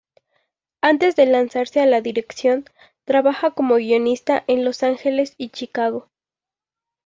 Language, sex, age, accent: Spanish, female, 19-29, México